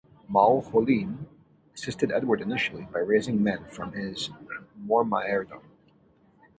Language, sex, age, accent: English, male, 40-49, United States English